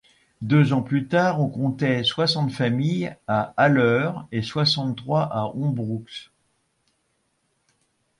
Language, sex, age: French, male, 70-79